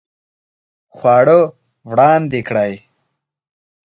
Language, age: Pashto, 19-29